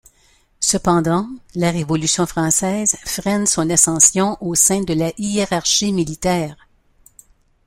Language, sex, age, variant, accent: French, female, 70-79, Français d'Amérique du Nord, Français du Canada